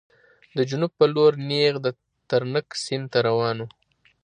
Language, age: Pashto, 30-39